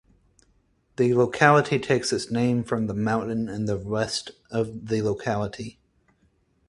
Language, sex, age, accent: English, male, 30-39, United States English